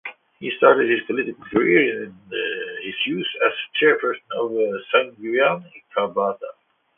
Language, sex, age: English, male, 50-59